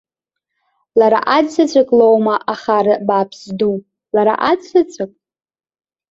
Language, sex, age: Abkhazian, female, under 19